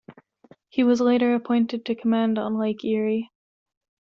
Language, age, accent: English, 19-29, United States English